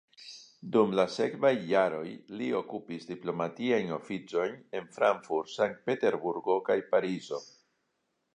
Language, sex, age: Esperanto, male, 60-69